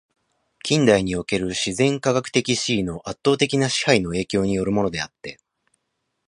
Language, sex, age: Japanese, male, 30-39